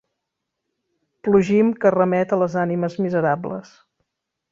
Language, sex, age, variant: Catalan, female, 40-49, Central